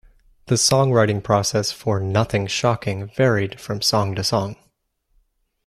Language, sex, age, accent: English, male, 19-29, United States English